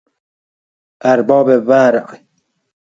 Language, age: Persian, 40-49